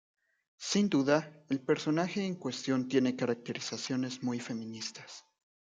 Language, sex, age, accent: Spanish, male, 19-29, México